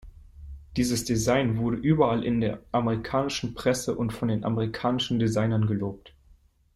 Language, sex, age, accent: German, male, 19-29, Deutschland Deutsch